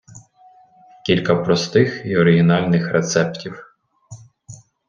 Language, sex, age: Ukrainian, male, 30-39